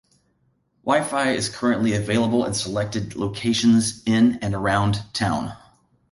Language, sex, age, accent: English, male, 40-49, United States English